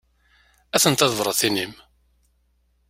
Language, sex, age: Kabyle, male, 40-49